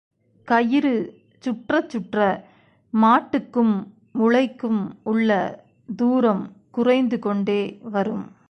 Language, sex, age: Tamil, female, 40-49